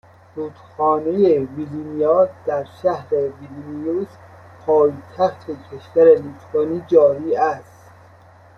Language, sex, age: Persian, male, 30-39